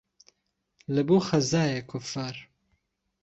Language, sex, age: Central Kurdish, male, 19-29